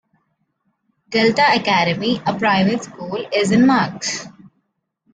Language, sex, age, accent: English, female, 19-29, India and South Asia (India, Pakistan, Sri Lanka)